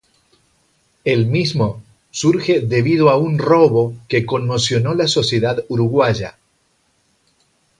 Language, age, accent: Spanish, 50-59, Rioplatense: Argentina, Uruguay, este de Bolivia, Paraguay